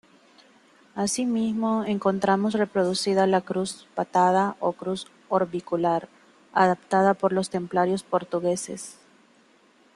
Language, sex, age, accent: Spanish, female, 40-49, América central